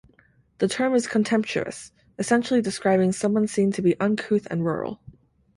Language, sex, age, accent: English, female, 19-29, United States English